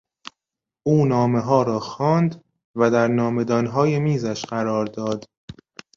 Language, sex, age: Persian, male, 19-29